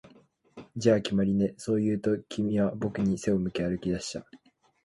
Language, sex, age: Japanese, male, 19-29